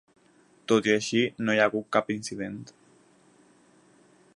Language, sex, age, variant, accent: Catalan, male, 19-29, Balear, mallorquí